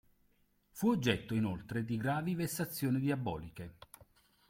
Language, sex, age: Italian, male, 50-59